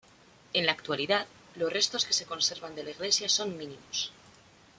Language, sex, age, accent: Spanish, female, 19-29, España: Norte peninsular (Asturias, Castilla y León, Cantabria, País Vasco, Navarra, Aragón, La Rioja, Guadalajara, Cuenca)